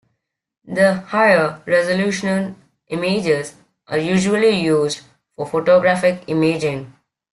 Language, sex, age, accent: English, male, under 19, England English